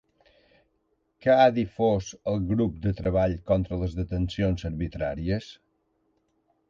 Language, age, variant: Catalan, 60-69, Balear